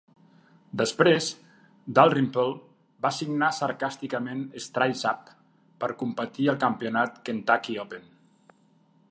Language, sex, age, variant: Catalan, male, 50-59, Central